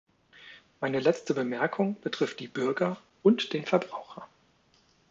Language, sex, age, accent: German, male, 40-49, Deutschland Deutsch